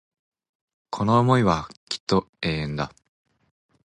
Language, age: Japanese, 19-29